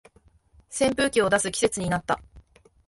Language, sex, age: Japanese, female, 19-29